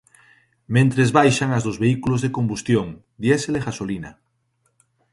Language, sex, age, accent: Galician, male, 40-49, Central (gheada)